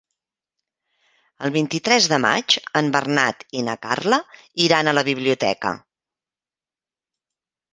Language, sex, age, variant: Catalan, female, 50-59, Central